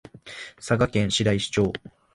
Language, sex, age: Japanese, male, 19-29